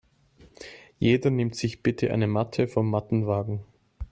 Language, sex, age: German, male, 30-39